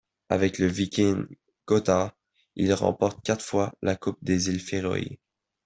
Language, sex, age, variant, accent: French, male, under 19, Français d'Amérique du Nord, Français du Canada